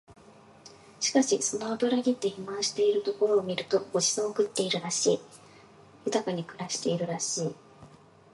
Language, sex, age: Japanese, female, 19-29